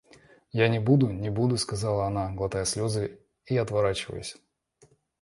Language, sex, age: Russian, male, 40-49